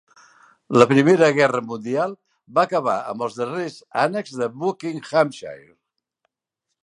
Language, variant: Catalan, Central